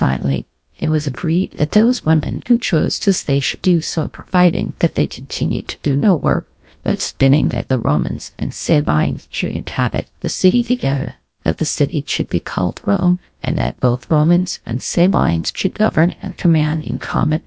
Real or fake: fake